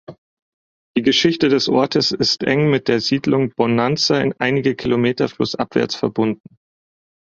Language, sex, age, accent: German, male, 19-29, Deutschland Deutsch